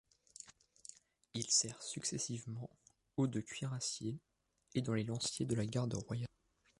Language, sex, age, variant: French, male, 19-29, Français de métropole